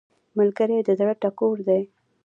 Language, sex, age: Pashto, female, 19-29